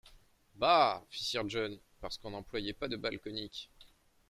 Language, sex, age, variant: French, male, 30-39, Français de métropole